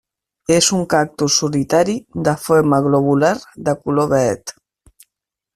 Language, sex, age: Catalan, female, 40-49